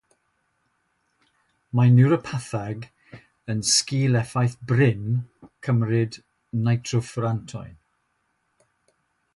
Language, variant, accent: Welsh, South-Western Welsh, Y Deyrnas Unedig Cymraeg